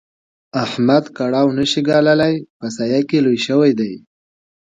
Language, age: Pashto, 19-29